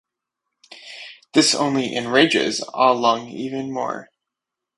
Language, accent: English, United States English